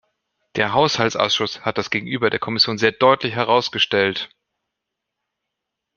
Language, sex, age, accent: German, male, 40-49, Deutschland Deutsch